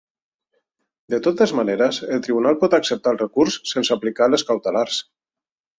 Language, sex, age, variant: Catalan, male, 40-49, Central